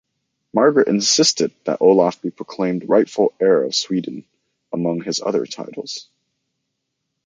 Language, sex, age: English, male, 19-29